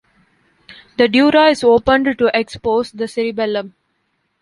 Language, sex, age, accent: English, female, 19-29, India and South Asia (India, Pakistan, Sri Lanka)